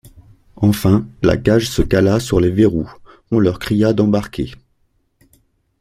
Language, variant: French, Français de métropole